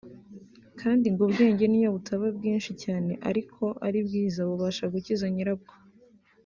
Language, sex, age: Kinyarwanda, female, 19-29